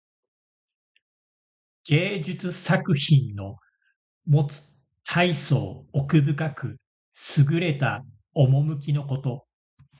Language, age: Japanese, 40-49